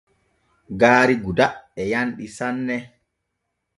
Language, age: Borgu Fulfulde, 30-39